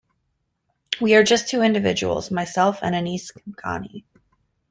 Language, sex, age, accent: English, female, 30-39, United States English